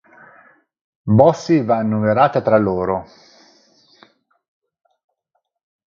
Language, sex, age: Italian, male, 40-49